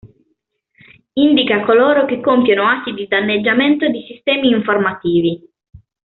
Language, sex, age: Italian, female, 19-29